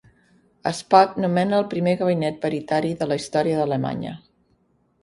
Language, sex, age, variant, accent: Catalan, female, 60-69, Central, central